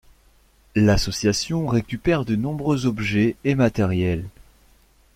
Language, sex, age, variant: French, male, 19-29, Français de métropole